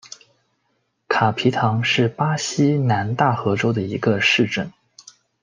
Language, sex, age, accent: Chinese, male, 19-29, 出生地：广东省